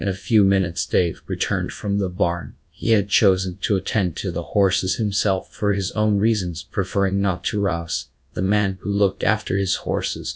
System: TTS, GradTTS